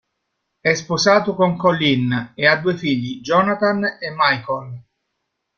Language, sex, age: Italian, male, 40-49